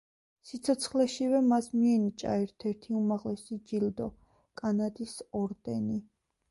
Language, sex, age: Georgian, female, 30-39